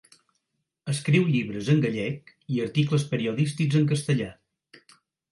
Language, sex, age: Catalan, male, 60-69